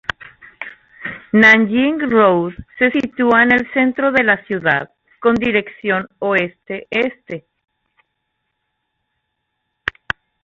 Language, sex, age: Spanish, female, 50-59